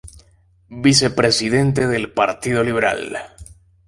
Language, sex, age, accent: Spanish, male, 19-29, Caribe: Cuba, Venezuela, Puerto Rico, República Dominicana, Panamá, Colombia caribeña, México caribeño, Costa del golfo de México